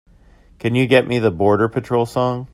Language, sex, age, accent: English, male, 40-49, United States English